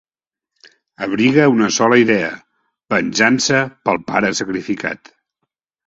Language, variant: Catalan, Central